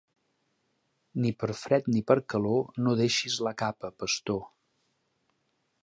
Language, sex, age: Catalan, male, 40-49